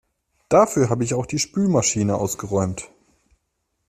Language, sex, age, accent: German, male, 30-39, Deutschland Deutsch